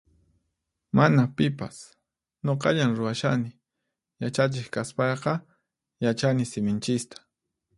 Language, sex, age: Puno Quechua, male, 30-39